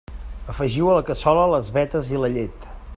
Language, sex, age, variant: Catalan, male, 30-39, Central